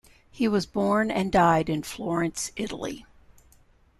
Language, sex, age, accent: English, female, 60-69, United States English